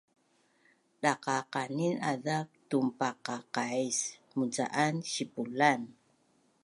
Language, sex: Bunun, female